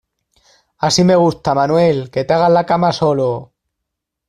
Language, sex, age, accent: Spanish, male, 19-29, España: Centro-Sur peninsular (Madrid, Toledo, Castilla-La Mancha)